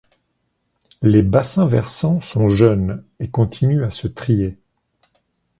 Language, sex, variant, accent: French, male, Français d'Europe, Français de Suisse